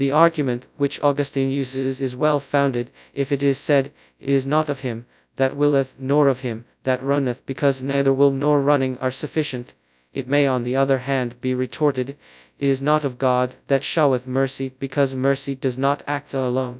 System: TTS, FastPitch